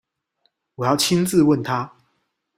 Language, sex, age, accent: Chinese, male, 30-39, 出生地：高雄市